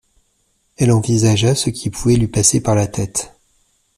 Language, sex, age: French, male, 30-39